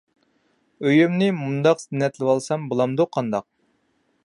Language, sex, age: Uyghur, male, 30-39